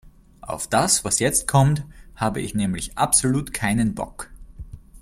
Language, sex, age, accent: German, male, 30-39, Österreichisches Deutsch